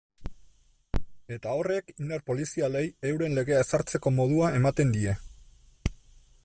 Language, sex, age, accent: Basque, male, 40-49, Erdialdekoa edo Nafarra (Gipuzkoa, Nafarroa)